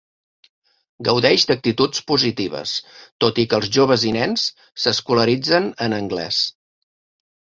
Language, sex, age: Catalan, male, 40-49